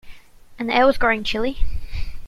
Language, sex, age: English, female, 19-29